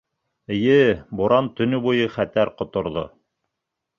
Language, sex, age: Bashkir, male, 30-39